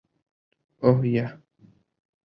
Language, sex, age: Bengali, male, under 19